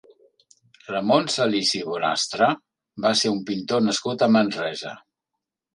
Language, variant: Catalan, Central